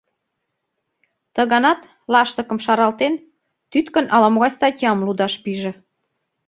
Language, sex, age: Mari, female, 40-49